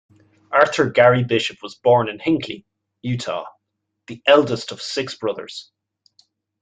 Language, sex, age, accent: English, male, 19-29, Irish English